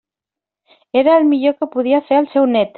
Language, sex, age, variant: Catalan, female, 19-29, Central